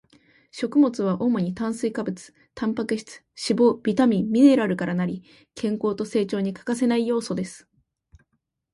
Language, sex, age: Japanese, female, 19-29